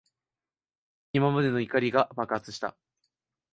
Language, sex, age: Japanese, male, 19-29